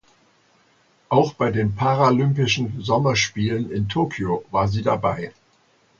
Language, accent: German, Deutschland Deutsch